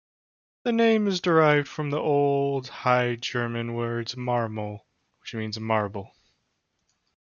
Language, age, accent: English, 19-29, United States English